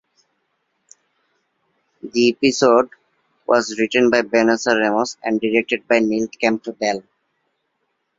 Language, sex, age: English, male, 19-29